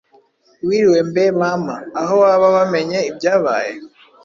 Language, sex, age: Kinyarwanda, male, 19-29